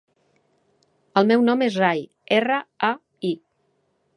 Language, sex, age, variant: Catalan, female, 50-59, Central